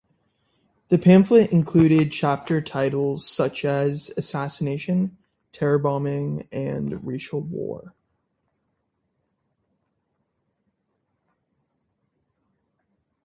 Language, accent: English, United States English